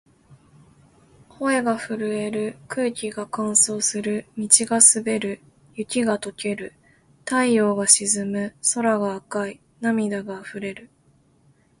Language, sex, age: Japanese, female, 19-29